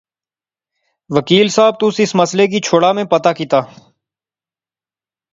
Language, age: Pahari-Potwari, 19-29